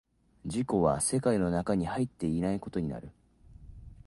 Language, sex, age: Japanese, male, under 19